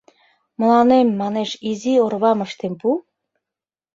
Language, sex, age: Mari, female, 40-49